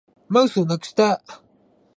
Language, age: Japanese, 30-39